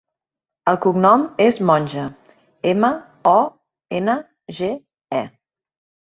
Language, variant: Catalan, Central